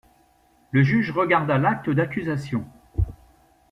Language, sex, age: French, male, 60-69